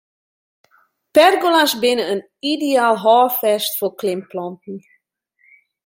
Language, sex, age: Western Frisian, female, 40-49